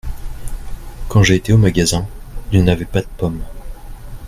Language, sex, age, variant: French, male, 30-39, Français de métropole